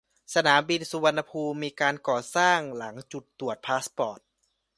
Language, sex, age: Thai, male, 19-29